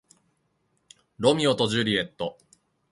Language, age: Japanese, 30-39